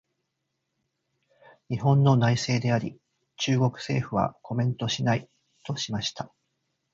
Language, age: Japanese, 50-59